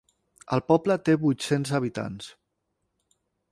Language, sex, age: Catalan, male, 40-49